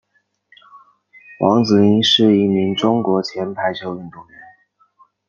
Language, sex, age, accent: Chinese, male, 19-29, 出生地：湖北省